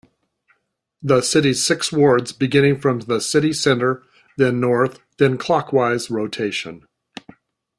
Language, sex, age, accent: English, male, 60-69, United States English